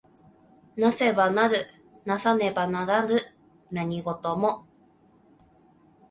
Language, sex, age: Japanese, female, 19-29